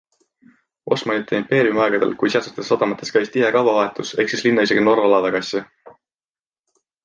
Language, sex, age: Estonian, male, 19-29